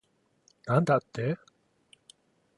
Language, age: Japanese, 50-59